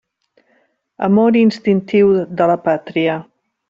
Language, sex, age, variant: Catalan, female, 50-59, Central